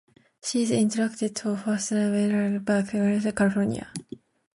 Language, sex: English, female